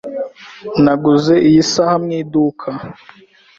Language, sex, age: Kinyarwanda, female, 19-29